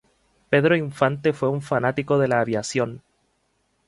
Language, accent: Spanish, Chileno: Chile, Cuyo